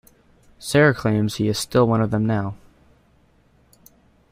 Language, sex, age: English, male, under 19